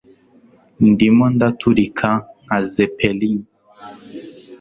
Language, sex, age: Kinyarwanda, male, 19-29